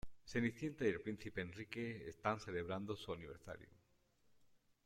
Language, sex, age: Spanish, male, 40-49